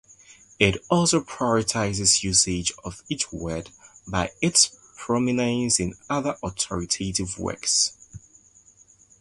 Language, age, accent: English, 19-29, England English